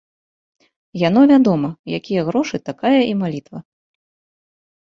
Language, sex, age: Belarusian, female, 19-29